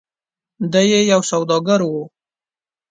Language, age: Pashto, 19-29